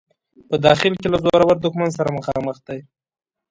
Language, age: Pashto, 19-29